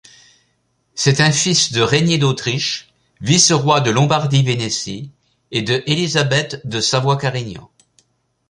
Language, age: French, 70-79